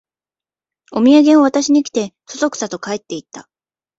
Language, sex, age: Japanese, female, 19-29